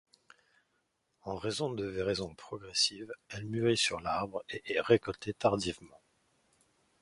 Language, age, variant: French, 40-49, Français de métropole